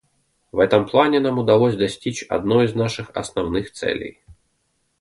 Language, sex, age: Russian, male, 30-39